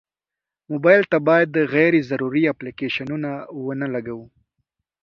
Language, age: Pashto, under 19